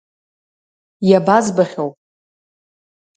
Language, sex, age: Abkhazian, female, under 19